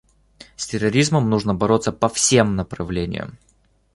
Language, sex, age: Russian, male, 19-29